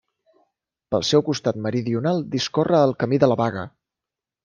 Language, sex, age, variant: Catalan, male, 30-39, Central